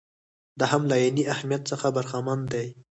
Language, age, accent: Pashto, 19-29, پکتیا ولایت، احمدزی